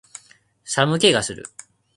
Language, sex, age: Japanese, male, 19-29